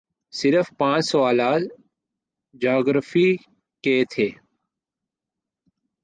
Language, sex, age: Urdu, male, 19-29